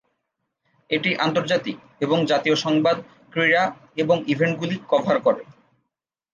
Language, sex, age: Bengali, male, 19-29